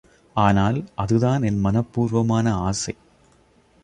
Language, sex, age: Tamil, male, 30-39